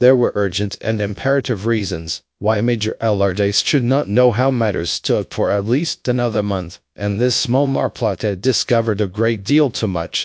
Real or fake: fake